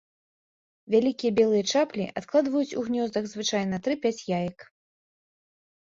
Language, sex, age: Belarusian, female, 19-29